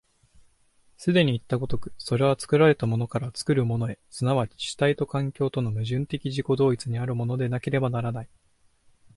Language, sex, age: Japanese, male, under 19